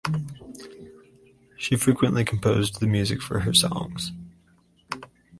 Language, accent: English, United States English